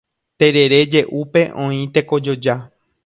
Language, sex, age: Guarani, male, 30-39